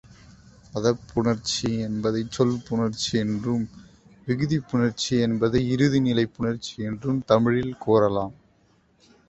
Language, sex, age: Tamil, male, 19-29